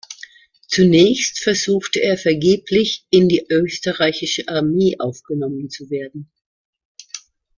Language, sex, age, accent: German, female, 60-69, Deutschland Deutsch